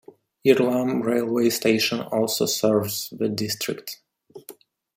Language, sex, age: English, male, 30-39